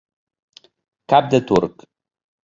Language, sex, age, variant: Catalan, male, 40-49, Nord-Occidental